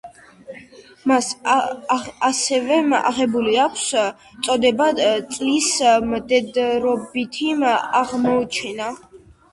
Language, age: Georgian, 19-29